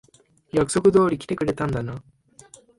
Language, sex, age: Japanese, male, 19-29